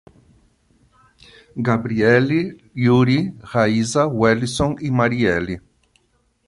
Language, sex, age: Portuguese, male, 60-69